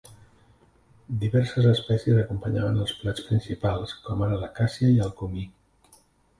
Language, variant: Catalan, Central